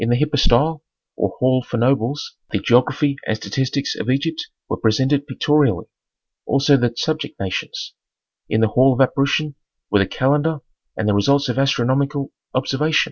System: none